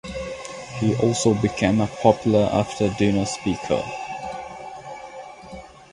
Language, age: English, 19-29